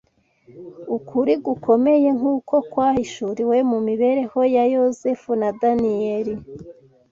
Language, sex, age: Kinyarwanda, female, 19-29